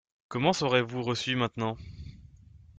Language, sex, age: French, male, 19-29